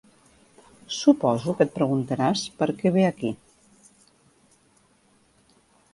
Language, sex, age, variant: Catalan, female, 40-49, Central